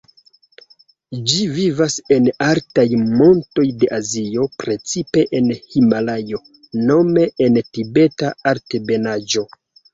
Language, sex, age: Esperanto, male, 30-39